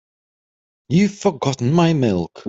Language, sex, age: English, male, 30-39